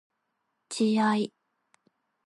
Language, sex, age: Japanese, female, 19-29